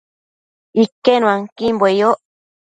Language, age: Matsés, 30-39